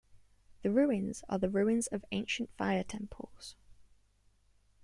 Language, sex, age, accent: English, female, 19-29, England English